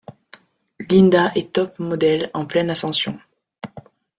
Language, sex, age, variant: French, female, under 19, Français de métropole